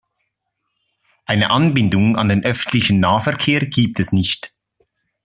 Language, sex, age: German, male, 30-39